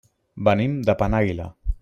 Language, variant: Catalan, Central